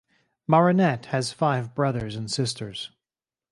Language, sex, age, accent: English, male, 30-39, Canadian English